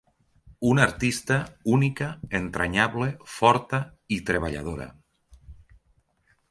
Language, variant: Catalan, Nord-Occidental